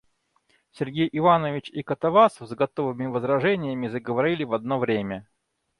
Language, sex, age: Russian, male, 30-39